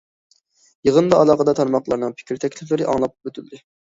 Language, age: Uyghur, 19-29